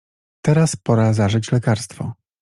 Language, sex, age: Polish, male, 40-49